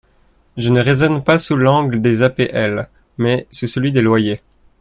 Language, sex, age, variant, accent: French, male, 19-29, Français d'Europe, Français de Suisse